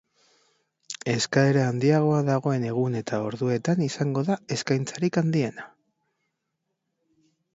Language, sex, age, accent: Basque, male, 30-39, Mendebalekoa (Araba, Bizkaia, Gipuzkoako mendebaleko herri batzuk)